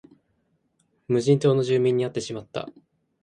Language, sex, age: Japanese, male, 19-29